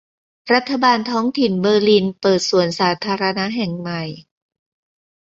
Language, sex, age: Thai, female, 50-59